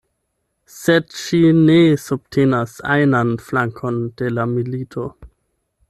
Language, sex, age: Esperanto, male, 19-29